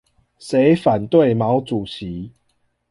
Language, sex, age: Chinese, male, 19-29